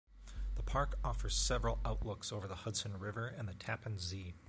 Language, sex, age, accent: English, male, 30-39, United States English